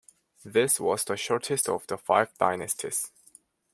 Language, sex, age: English, male, 19-29